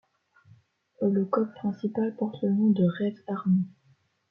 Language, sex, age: French, female, under 19